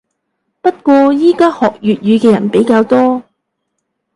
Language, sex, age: Cantonese, female, 30-39